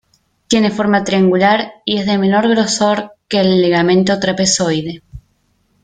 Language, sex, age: Spanish, female, 19-29